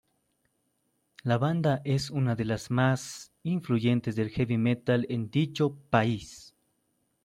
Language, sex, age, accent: Spanish, male, 19-29, Andino-Pacífico: Colombia, Perú, Ecuador, oeste de Bolivia y Venezuela andina